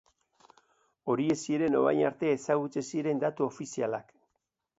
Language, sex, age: Basque, male, 60-69